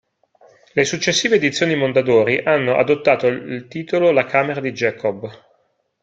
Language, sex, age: Italian, male, 40-49